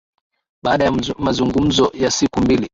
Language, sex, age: Swahili, male, 19-29